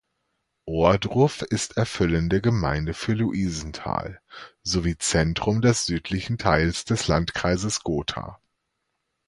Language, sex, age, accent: German, male, 30-39, Deutschland Deutsch